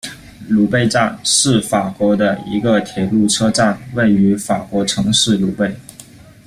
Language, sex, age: Chinese, male, 19-29